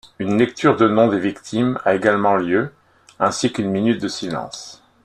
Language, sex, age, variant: French, male, 50-59, Français de métropole